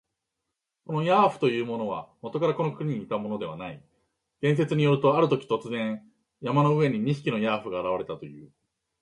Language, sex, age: Japanese, male, 40-49